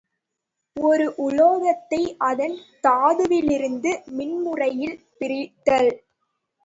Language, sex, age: Tamil, female, 19-29